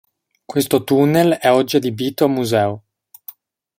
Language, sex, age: Italian, male, 19-29